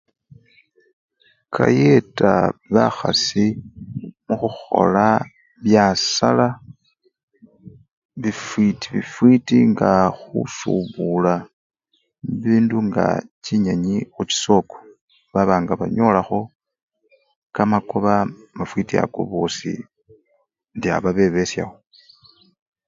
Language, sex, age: Luyia, male, 40-49